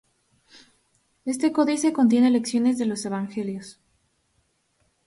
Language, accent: Spanish, México